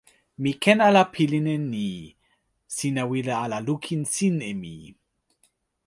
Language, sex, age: Toki Pona, male, 30-39